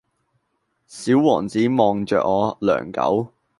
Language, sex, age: Cantonese, male, 19-29